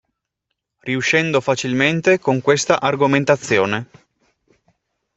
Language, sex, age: Italian, male, 30-39